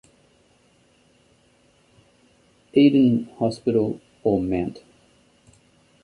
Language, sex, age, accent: English, male, 40-49, Australian English